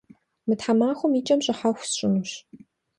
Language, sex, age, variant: Kabardian, female, 30-39, Адыгэбзэ (Къэбэрдей, Кирил, псоми зэдай)